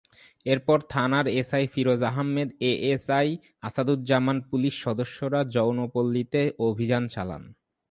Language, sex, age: Bengali, male, 19-29